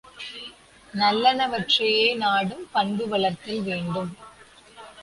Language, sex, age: Tamil, female, 19-29